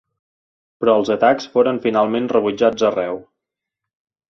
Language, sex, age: Catalan, male, 30-39